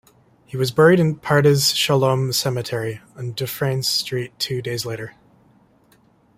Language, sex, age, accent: English, male, 19-29, Canadian English